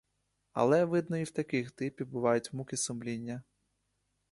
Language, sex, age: Ukrainian, male, 19-29